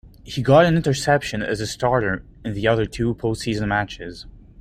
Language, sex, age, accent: English, male, 19-29, Canadian English